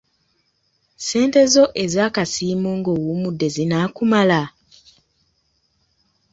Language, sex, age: Ganda, female, 30-39